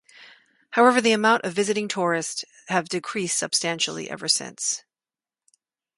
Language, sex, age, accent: English, female, 50-59, United States English